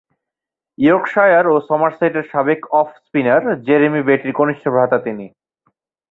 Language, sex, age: Bengali, male, 30-39